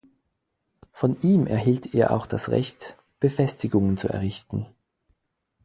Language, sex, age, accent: German, male, 40-49, Schweizerdeutsch